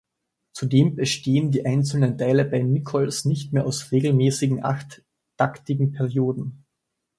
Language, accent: German, Österreichisches Deutsch